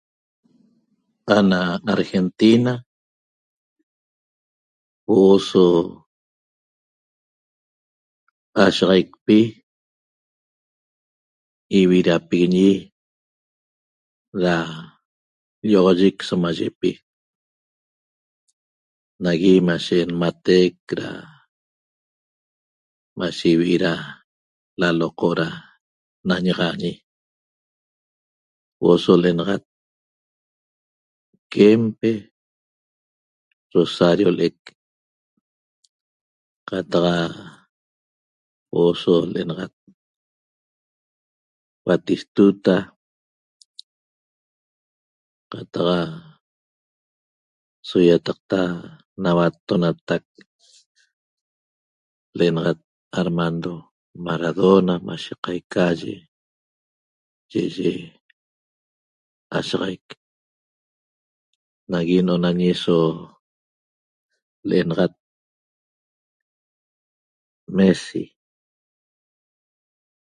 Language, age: Toba, 50-59